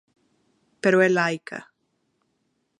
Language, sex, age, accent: Galician, female, 19-29, Atlántico (seseo e gheada); Normativo (estándar)